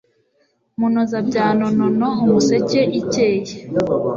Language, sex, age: Kinyarwanda, female, 19-29